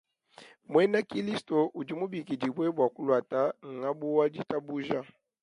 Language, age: Luba-Lulua, 19-29